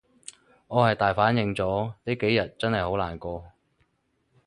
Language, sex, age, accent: Cantonese, male, 30-39, 广州音